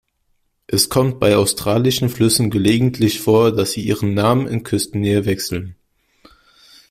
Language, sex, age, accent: German, male, under 19, Deutschland Deutsch